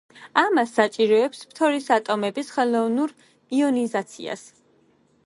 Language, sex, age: Georgian, female, 19-29